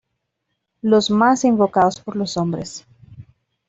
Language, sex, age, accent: Spanish, female, 19-29, Andino-Pacífico: Colombia, Perú, Ecuador, oeste de Bolivia y Venezuela andina